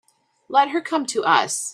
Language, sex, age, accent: English, female, 50-59, United States English